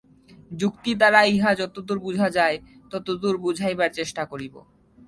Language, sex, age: Bengali, male, under 19